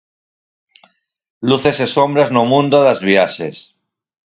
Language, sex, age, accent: Galician, male, 40-49, Normativo (estándar)